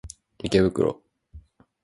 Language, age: Japanese, 19-29